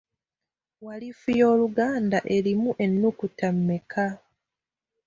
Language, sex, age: Ganda, female, 19-29